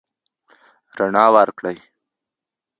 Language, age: Pashto, 19-29